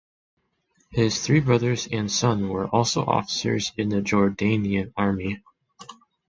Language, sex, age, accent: English, male, 19-29, United States English